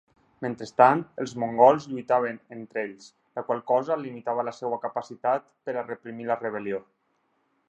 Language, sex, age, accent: Catalan, male, 30-39, Tortosí